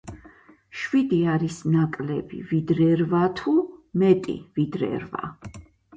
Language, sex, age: Georgian, female, 50-59